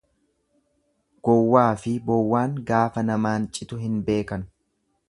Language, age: Oromo, 30-39